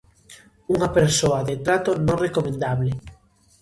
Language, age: Galician, under 19